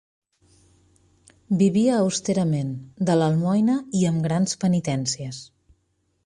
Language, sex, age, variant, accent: Catalan, female, 30-39, Central, central